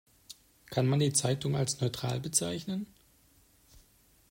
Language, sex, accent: German, male, Deutschland Deutsch